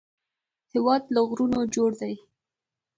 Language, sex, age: Pashto, female, 19-29